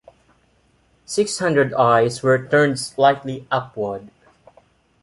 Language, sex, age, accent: English, male, 19-29, Filipino